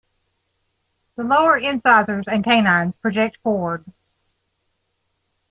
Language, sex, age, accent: English, female, 40-49, United States English